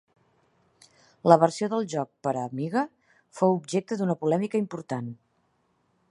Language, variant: Catalan, Central